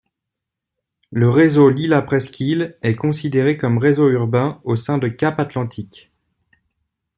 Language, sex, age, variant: French, male, 40-49, Français de métropole